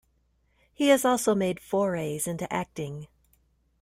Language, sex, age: English, female, 50-59